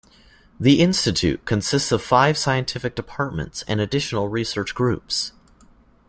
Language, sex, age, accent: English, male, 19-29, United States English